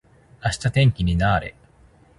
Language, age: Japanese, 30-39